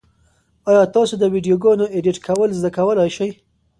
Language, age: Pashto, 19-29